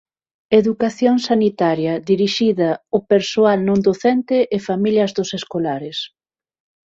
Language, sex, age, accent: Galician, female, 30-39, Normativo (estándar); Neofalante